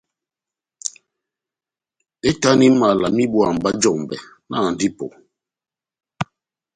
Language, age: Batanga, 70-79